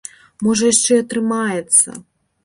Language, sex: Belarusian, female